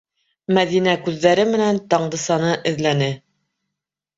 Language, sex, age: Bashkir, female, 30-39